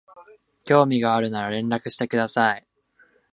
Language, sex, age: Japanese, male, under 19